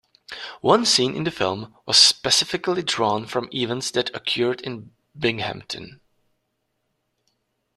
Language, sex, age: English, male, 19-29